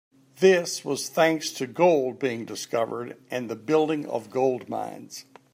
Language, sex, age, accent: English, male, 60-69, United States English